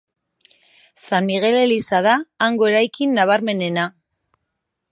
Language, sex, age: Basque, female, 40-49